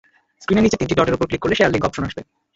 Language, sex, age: Bengali, male, 19-29